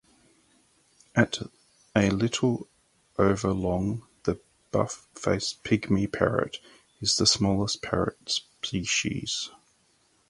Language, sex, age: English, male, 40-49